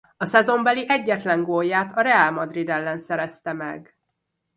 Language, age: Hungarian, 30-39